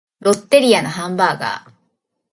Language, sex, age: Japanese, female, 40-49